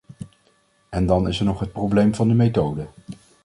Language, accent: Dutch, Nederlands Nederlands